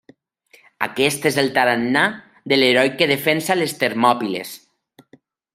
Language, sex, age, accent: Catalan, male, 30-39, valencià